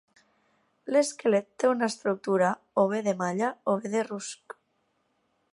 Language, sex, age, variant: Catalan, female, 19-29, Tortosí